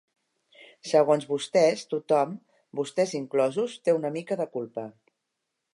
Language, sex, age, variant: Catalan, female, 60-69, Central